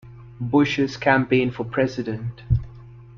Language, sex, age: English, male, 19-29